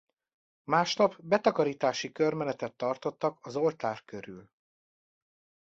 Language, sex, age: Hungarian, male, 40-49